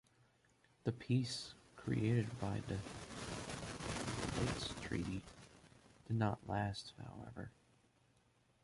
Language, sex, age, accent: English, male, 19-29, United States English